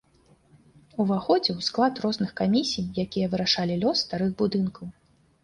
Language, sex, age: Belarusian, female, 30-39